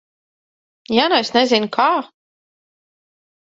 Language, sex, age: Latvian, female, 30-39